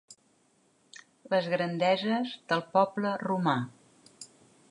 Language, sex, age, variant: Catalan, female, 60-69, Central